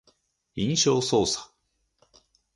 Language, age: Japanese, 50-59